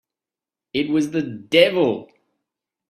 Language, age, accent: English, 40-49, Australian English